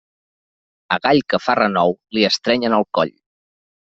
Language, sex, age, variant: Catalan, male, 30-39, Central